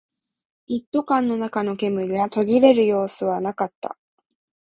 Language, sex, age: Japanese, female, 19-29